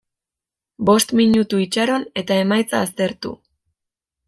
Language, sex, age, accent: Basque, female, 19-29, Mendebalekoa (Araba, Bizkaia, Gipuzkoako mendebaleko herri batzuk)